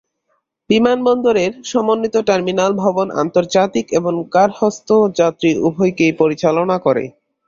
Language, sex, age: Bengali, male, under 19